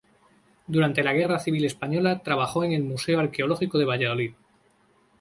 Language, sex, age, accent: Spanish, male, 30-39, España: Norte peninsular (Asturias, Castilla y León, Cantabria, País Vasco, Navarra, Aragón, La Rioja, Guadalajara, Cuenca)